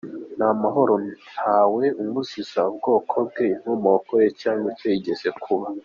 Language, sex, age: Kinyarwanda, male, 19-29